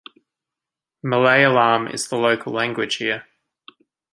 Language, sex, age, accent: English, male, 19-29, Australian English